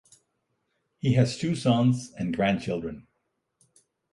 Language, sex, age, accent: English, male, 40-49, Irish English